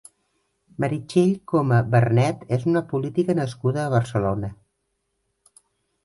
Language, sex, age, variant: Catalan, female, 50-59, Central